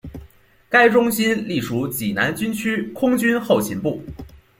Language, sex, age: Chinese, male, under 19